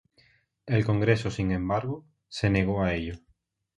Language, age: Spanish, 19-29